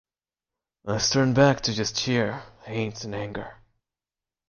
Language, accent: English, United States English